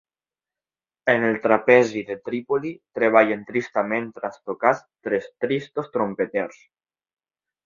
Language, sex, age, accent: Catalan, male, under 19, valencià